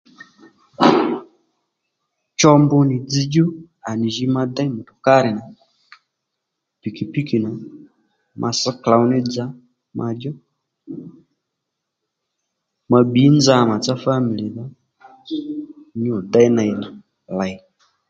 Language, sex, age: Lendu, male, 30-39